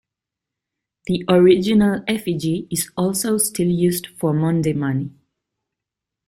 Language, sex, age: English, female, 30-39